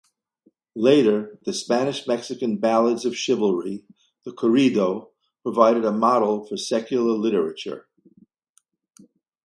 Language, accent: English, United States English